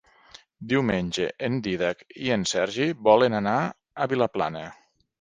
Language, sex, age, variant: Catalan, male, 40-49, Nord-Occidental